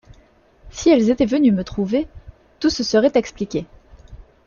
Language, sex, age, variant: French, female, 19-29, Français de métropole